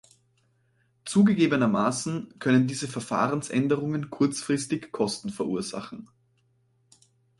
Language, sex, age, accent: German, male, 19-29, Österreichisches Deutsch